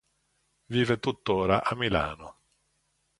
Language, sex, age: Italian, male, 50-59